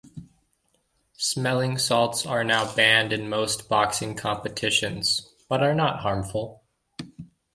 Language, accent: English, United States English